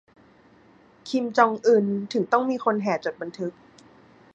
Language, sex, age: Thai, female, 19-29